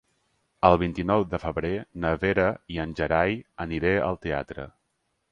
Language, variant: Catalan, Central